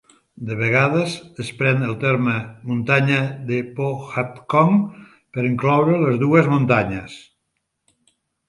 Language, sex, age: Catalan, male, 60-69